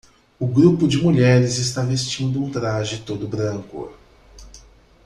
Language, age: Portuguese, 30-39